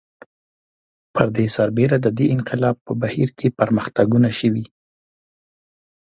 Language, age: Pashto, 30-39